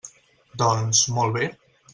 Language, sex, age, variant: Catalan, male, 19-29, Central